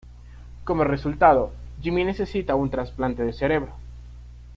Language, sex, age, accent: Spanish, male, under 19, Andino-Pacífico: Colombia, Perú, Ecuador, oeste de Bolivia y Venezuela andina